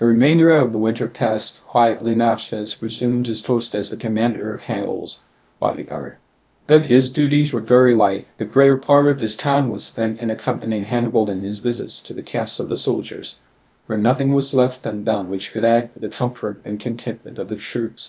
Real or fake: fake